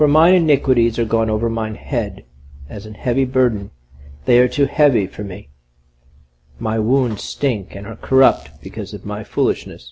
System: none